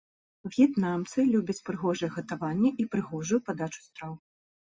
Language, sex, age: Belarusian, female, 30-39